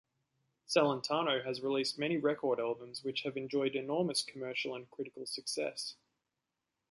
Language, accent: English, Australian English